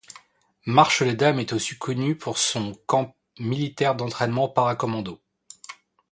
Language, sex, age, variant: French, male, 30-39, Français de métropole